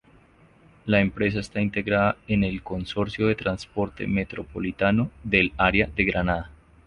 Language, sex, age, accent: Spanish, male, 19-29, Andino-Pacífico: Colombia, Perú, Ecuador, oeste de Bolivia y Venezuela andina